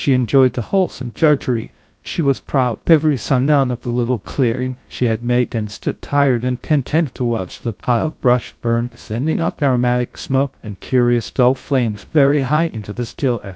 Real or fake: fake